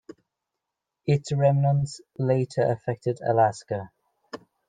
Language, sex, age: English, male, under 19